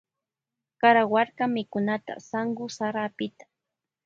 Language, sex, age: Loja Highland Quichua, female, 19-29